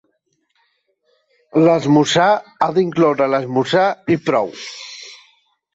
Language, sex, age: Catalan, male, 30-39